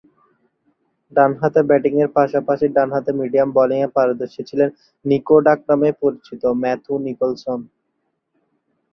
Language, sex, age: Bengali, male, 19-29